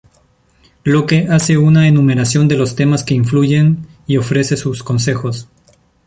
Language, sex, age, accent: Spanish, male, 19-29, Andino-Pacífico: Colombia, Perú, Ecuador, oeste de Bolivia y Venezuela andina